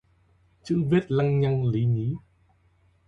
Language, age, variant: Vietnamese, 19-29, Hà Nội